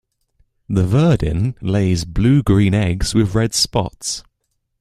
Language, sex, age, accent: English, male, under 19, England English